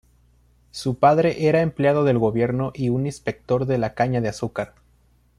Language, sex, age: Spanish, male, 19-29